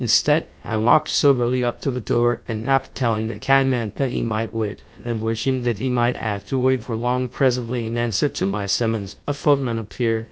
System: TTS, GlowTTS